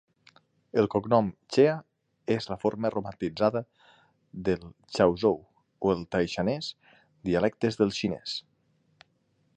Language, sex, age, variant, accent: Catalan, male, 30-39, Central, Lleidatà